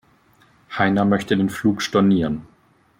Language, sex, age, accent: German, male, 30-39, Deutschland Deutsch